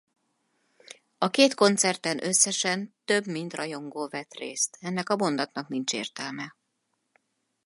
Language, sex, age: Hungarian, female, 50-59